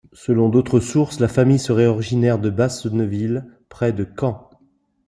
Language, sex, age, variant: French, male, 50-59, Français de métropole